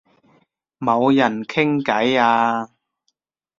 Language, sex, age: Cantonese, male, 30-39